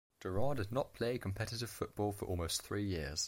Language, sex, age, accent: English, male, under 19, England English